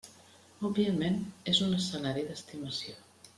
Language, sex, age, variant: Catalan, female, 50-59, Central